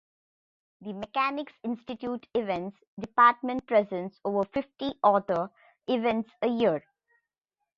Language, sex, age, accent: English, female, 30-39, India and South Asia (India, Pakistan, Sri Lanka)